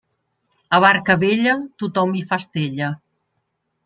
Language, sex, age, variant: Catalan, female, 50-59, Central